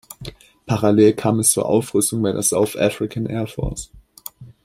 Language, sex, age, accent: German, male, under 19, Deutschland Deutsch